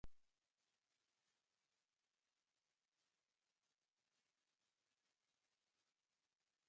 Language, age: English, 19-29